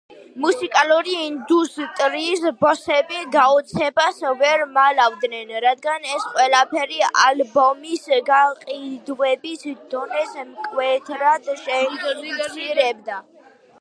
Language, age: Georgian, under 19